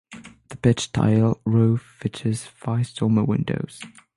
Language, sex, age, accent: English, male, under 19, french accent